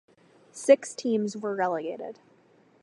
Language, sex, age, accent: English, female, under 19, United States English